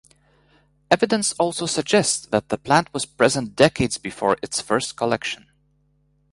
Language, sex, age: English, male, 30-39